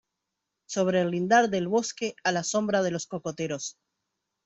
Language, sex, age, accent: Spanish, female, 40-49, Rioplatense: Argentina, Uruguay, este de Bolivia, Paraguay